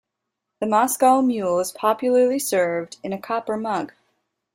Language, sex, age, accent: English, female, 19-29, United States English